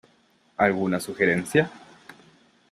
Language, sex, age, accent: Spanish, male, 19-29, Chileno: Chile, Cuyo